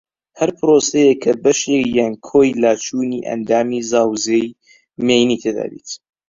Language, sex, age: Central Kurdish, male, 19-29